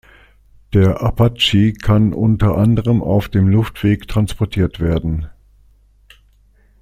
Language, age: German, 60-69